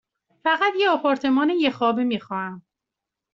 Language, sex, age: Persian, female, 40-49